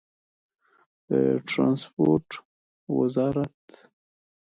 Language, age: Pashto, 19-29